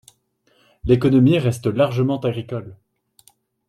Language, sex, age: French, male, 19-29